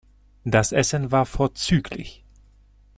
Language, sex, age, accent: German, male, 30-39, Deutschland Deutsch